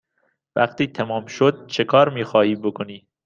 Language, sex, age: Persian, male, 19-29